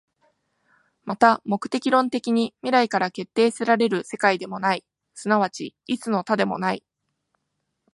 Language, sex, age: Japanese, female, 19-29